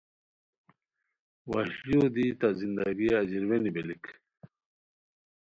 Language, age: Khowar, 40-49